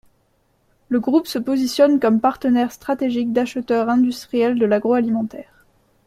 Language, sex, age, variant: French, female, 19-29, Français de métropole